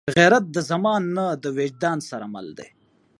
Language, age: Pashto, 30-39